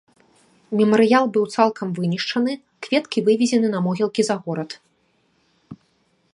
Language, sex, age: Belarusian, female, 19-29